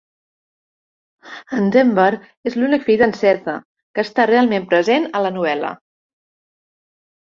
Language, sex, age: Catalan, female, 30-39